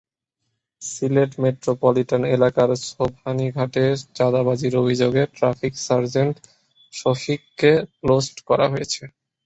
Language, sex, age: Bengali, male, 19-29